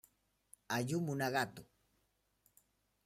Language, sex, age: Spanish, male, 19-29